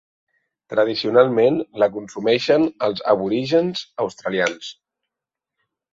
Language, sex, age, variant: Catalan, male, 30-39, Central